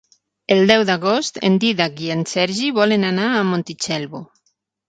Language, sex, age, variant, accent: Catalan, female, 50-59, Nord-Occidental, Tortosí